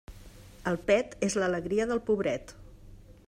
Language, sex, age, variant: Catalan, female, 50-59, Central